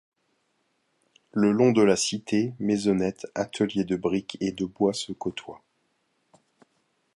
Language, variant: French, Français de métropole